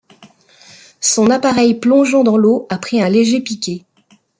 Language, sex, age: French, female, 50-59